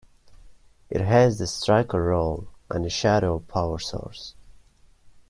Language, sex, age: English, male, 19-29